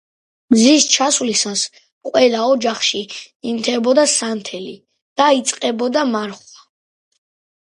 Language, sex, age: Georgian, female, 30-39